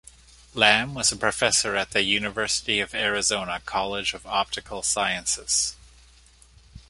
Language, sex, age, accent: English, male, 50-59, Canadian English